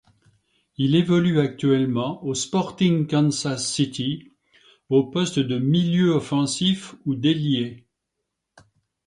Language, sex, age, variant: French, male, 60-69, Français de métropole